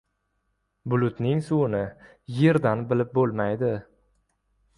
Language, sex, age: Uzbek, male, 19-29